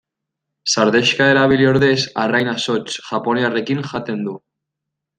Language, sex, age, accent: Basque, male, 19-29, Mendebalekoa (Araba, Bizkaia, Gipuzkoako mendebaleko herri batzuk)